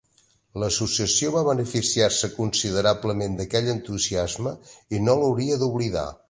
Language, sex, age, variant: Catalan, male, 50-59, Nord-Occidental